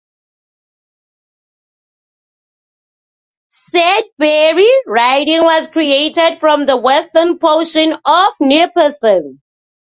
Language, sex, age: English, female, 19-29